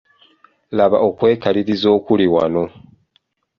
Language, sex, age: Ganda, male, 19-29